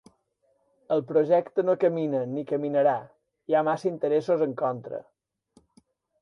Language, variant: Catalan, Balear